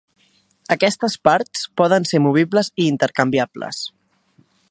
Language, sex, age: Catalan, male, 19-29